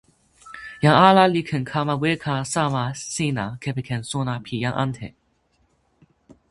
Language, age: Toki Pona, under 19